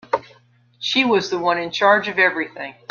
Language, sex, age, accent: English, female, 50-59, United States English